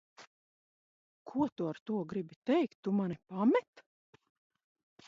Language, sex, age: Latvian, female, 40-49